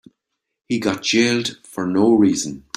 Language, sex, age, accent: English, male, 60-69, Irish English